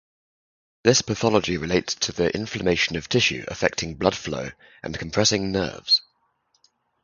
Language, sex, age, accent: English, male, 19-29, England English